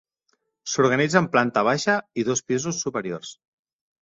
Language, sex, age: Catalan, male, 40-49